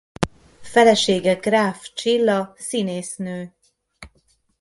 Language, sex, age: Hungarian, female, 40-49